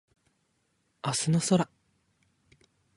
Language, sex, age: Japanese, male, 19-29